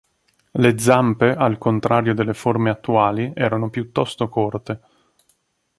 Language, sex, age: Italian, male, 30-39